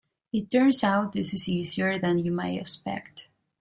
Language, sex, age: English, female, 19-29